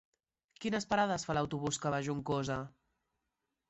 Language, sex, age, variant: Catalan, female, 19-29, Central